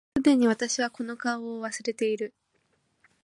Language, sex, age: Japanese, female, 19-29